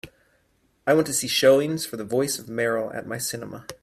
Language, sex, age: English, male, 30-39